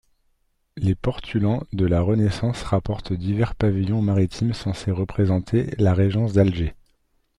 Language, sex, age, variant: French, male, 40-49, Français de métropole